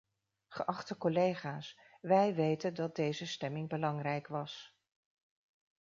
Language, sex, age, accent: Dutch, female, 60-69, Nederlands Nederlands